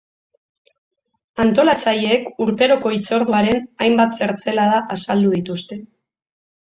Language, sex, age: Basque, female, 30-39